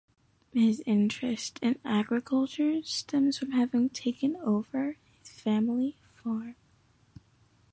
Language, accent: English, United States English